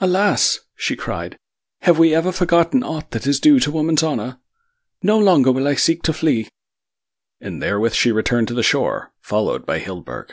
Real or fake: real